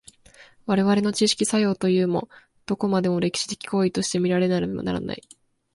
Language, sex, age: Japanese, female, 19-29